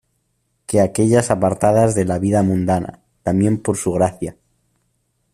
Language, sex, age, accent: Spanish, male, under 19, España: Centro-Sur peninsular (Madrid, Toledo, Castilla-La Mancha)